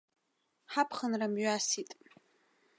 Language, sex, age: Abkhazian, female, 19-29